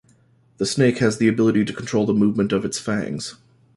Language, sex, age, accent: English, male, 30-39, United States English